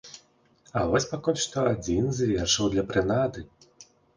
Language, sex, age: Belarusian, male, 30-39